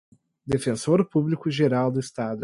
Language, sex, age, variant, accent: Portuguese, male, 19-29, Portuguese (Brasil), Gaucho